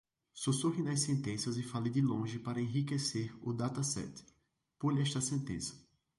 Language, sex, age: Portuguese, male, 19-29